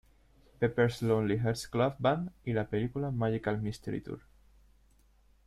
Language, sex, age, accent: Spanish, male, 19-29, España: Sur peninsular (Andalucia, Extremadura, Murcia)